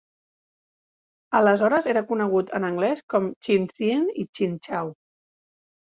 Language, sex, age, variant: Catalan, female, 40-49, Central